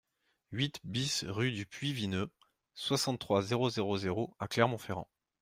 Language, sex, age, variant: French, male, 30-39, Français de métropole